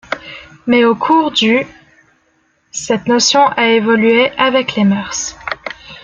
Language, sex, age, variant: French, female, 19-29, Français de métropole